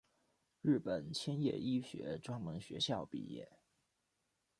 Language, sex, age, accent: Chinese, male, 19-29, 出生地：福建省